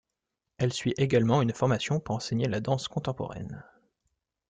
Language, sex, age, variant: French, male, 19-29, Français de métropole